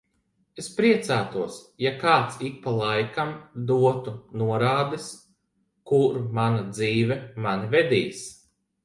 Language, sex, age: Latvian, male, 30-39